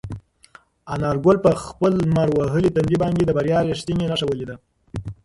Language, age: Pashto, under 19